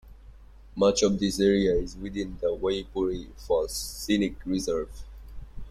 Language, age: English, 19-29